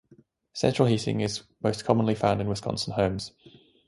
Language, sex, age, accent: English, male, 19-29, England English